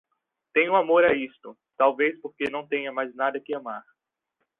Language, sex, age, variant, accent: Portuguese, male, 19-29, Portuguese (Brasil), Nordestino